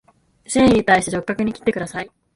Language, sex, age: Japanese, female, 19-29